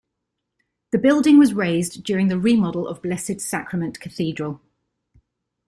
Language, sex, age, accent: English, female, 40-49, England English